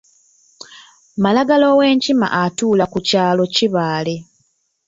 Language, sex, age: Ganda, female, 19-29